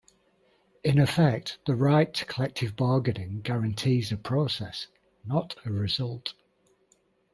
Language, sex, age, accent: English, male, 50-59, England English